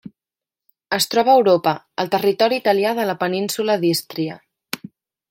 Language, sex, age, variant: Catalan, female, 19-29, Central